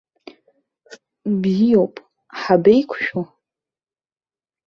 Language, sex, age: Abkhazian, female, 19-29